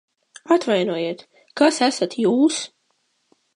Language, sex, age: Latvian, male, under 19